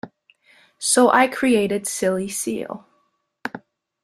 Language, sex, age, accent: English, female, 19-29, United States English